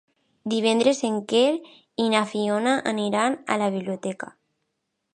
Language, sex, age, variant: Catalan, female, under 19, Alacantí